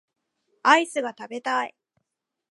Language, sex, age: Japanese, female, 19-29